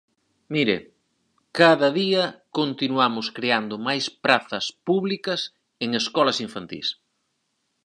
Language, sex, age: Galician, male, 40-49